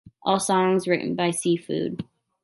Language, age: English, 19-29